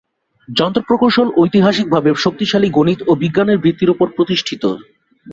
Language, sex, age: Bengali, male, 30-39